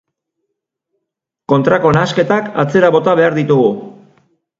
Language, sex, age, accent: Basque, male, 40-49, Erdialdekoa edo Nafarra (Gipuzkoa, Nafarroa)